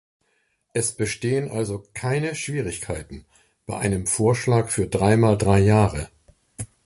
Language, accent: German, Deutschland Deutsch